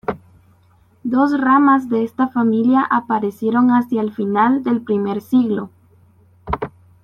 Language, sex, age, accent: Spanish, female, 19-29, América central